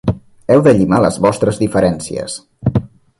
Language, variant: Catalan, Central